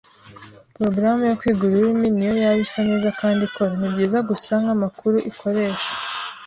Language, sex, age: Kinyarwanda, female, 19-29